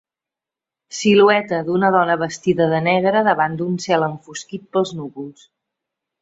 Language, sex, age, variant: Catalan, female, 40-49, Central